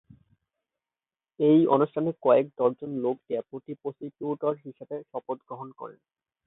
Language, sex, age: Bengali, male, 19-29